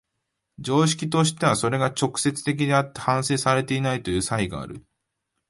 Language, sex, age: Japanese, male, 19-29